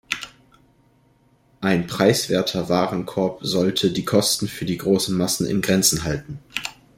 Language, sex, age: German, male, under 19